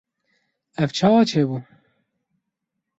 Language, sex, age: Kurdish, male, 30-39